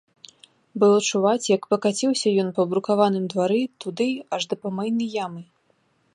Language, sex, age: Belarusian, female, 19-29